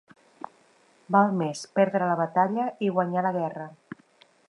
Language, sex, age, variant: Catalan, female, 50-59, Central